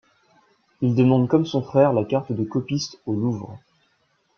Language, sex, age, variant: French, male, 19-29, Français de métropole